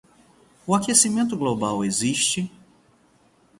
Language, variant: Portuguese, Portuguese (Brasil)